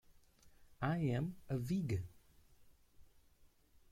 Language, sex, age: English, male, 30-39